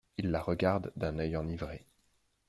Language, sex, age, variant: French, male, 30-39, Français de métropole